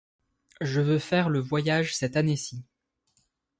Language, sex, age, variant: French, male, 19-29, Français de métropole